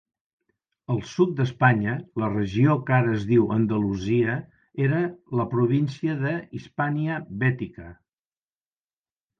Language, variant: Catalan, Nord-Occidental